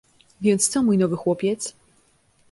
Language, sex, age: Polish, female, 19-29